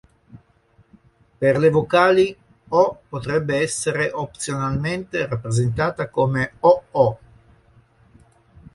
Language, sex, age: Italian, male, 50-59